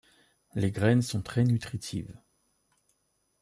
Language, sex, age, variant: French, male, 30-39, Français de métropole